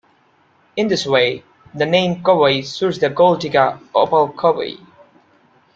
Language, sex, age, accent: English, male, 19-29, India and South Asia (India, Pakistan, Sri Lanka)